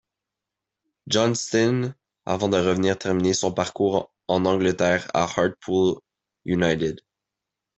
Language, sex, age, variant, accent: French, male, under 19, Français d'Amérique du Nord, Français du Canada